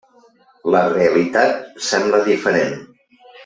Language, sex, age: Catalan, male, 50-59